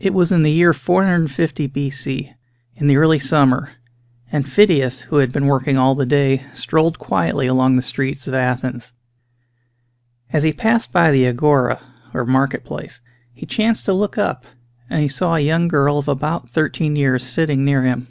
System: none